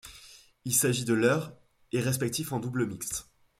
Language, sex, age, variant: French, male, 19-29, Français de métropole